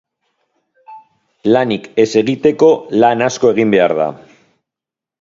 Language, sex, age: Basque, male, 40-49